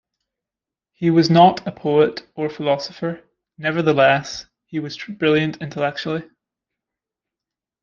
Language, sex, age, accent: English, male, 19-29, Irish English